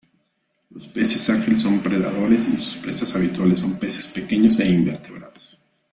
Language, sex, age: Spanish, male, 40-49